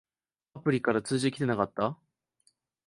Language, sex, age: Japanese, male, 19-29